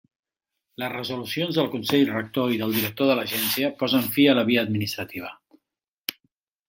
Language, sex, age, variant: Catalan, male, 50-59, Central